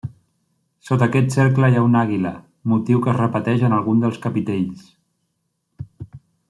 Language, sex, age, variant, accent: Catalan, male, 40-49, Central, central